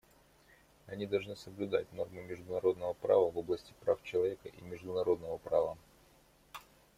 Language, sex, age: Russian, male, 30-39